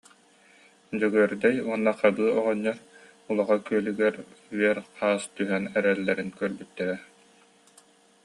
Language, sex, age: Yakut, male, 30-39